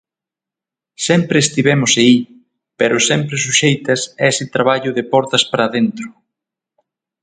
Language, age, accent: Galician, 30-39, Oriental (común en zona oriental); Normativo (estándar)